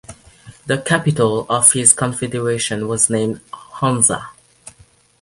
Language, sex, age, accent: English, male, under 19, United States English